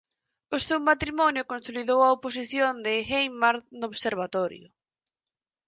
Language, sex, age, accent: Galician, female, 19-29, Normativo (estándar)